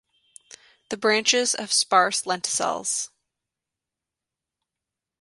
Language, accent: English, United States English